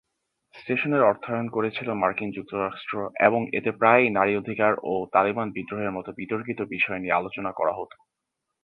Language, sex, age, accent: Bengali, male, 19-29, Native; Bangladeshi